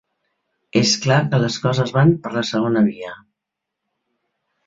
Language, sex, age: Catalan, female, 60-69